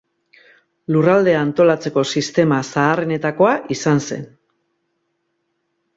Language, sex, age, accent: Basque, female, 40-49, Mendebalekoa (Araba, Bizkaia, Gipuzkoako mendebaleko herri batzuk)